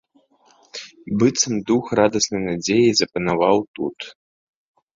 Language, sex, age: Belarusian, male, 19-29